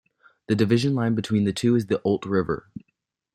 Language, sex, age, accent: English, male, under 19, United States English